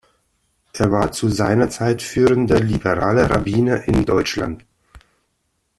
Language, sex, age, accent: German, male, 50-59, Deutschland Deutsch